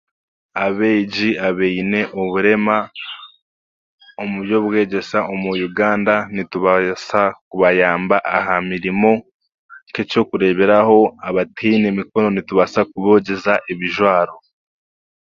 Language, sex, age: Chiga, male, 19-29